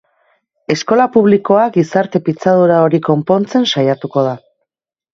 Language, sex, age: Basque, female, 40-49